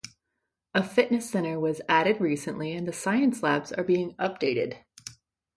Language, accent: English, Canadian English